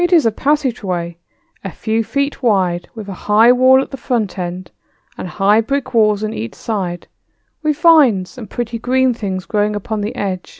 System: none